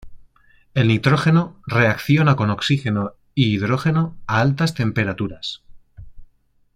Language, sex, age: Spanish, male, 40-49